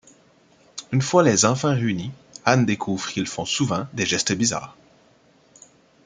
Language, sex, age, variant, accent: French, male, 30-39, Français d'Amérique du Nord, Français du Canada